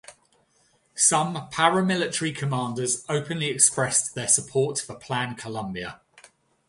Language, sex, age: English, male, 40-49